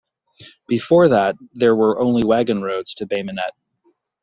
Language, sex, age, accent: English, male, 40-49, United States English